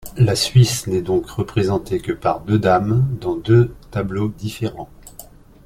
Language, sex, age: French, male, 50-59